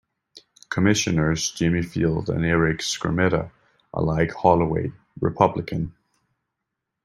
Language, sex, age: English, male, 19-29